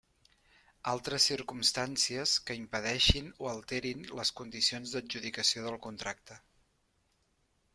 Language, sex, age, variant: Catalan, male, 40-49, Central